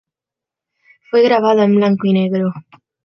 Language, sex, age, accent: Spanish, female, under 19, España: Sur peninsular (Andalucia, Extremadura, Murcia)